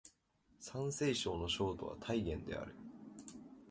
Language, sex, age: Japanese, male, under 19